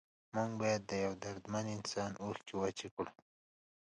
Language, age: Pashto, 19-29